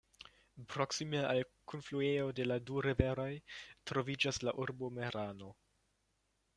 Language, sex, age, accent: Esperanto, male, 19-29, Internacia